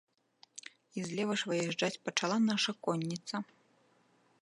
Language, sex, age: Belarusian, female, 19-29